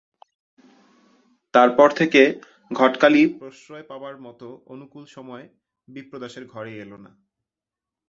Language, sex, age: Bengali, male, 19-29